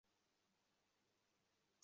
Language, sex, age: Bengali, male, 19-29